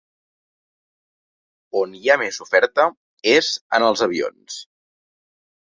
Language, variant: Catalan, Central